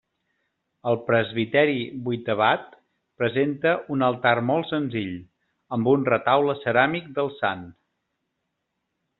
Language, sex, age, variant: Catalan, male, 40-49, Central